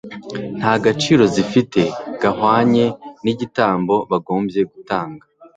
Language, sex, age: Kinyarwanda, male, 19-29